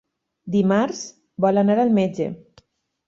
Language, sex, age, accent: Catalan, female, 50-59, valencià